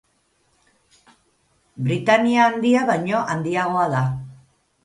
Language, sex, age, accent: Basque, female, 50-59, Erdialdekoa edo Nafarra (Gipuzkoa, Nafarroa)